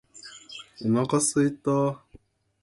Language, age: English, 19-29